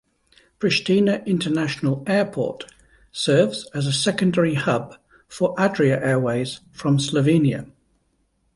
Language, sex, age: English, male, 50-59